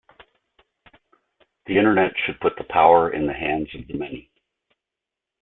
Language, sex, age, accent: English, male, 60-69, United States English